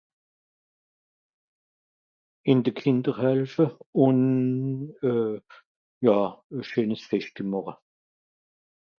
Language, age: Swiss German, 60-69